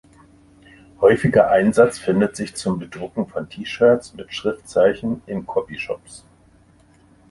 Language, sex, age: German, male, 60-69